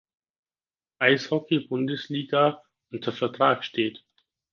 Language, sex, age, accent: German, male, 19-29, Deutschland Deutsch